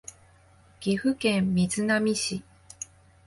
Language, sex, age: Japanese, female, 30-39